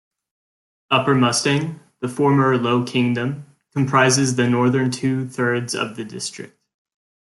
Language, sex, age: English, male, 19-29